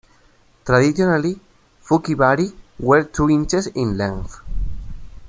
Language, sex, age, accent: English, male, 19-29, United States English